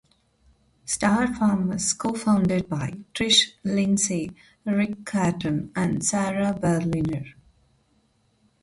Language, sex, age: English, female, 30-39